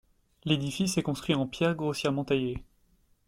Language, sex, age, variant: French, male, 19-29, Français de métropole